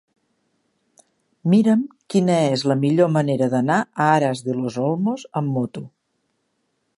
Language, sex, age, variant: Catalan, female, 60-69, Septentrional